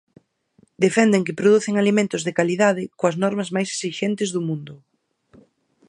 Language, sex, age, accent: Galician, female, 19-29, Central (gheada); Normativo (estándar)